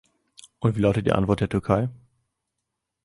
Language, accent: German, Deutschland Deutsch